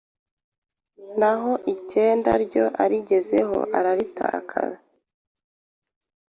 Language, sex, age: Kinyarwanda, female, 30-39